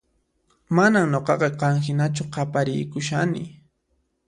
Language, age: Puno Quechua, 19-29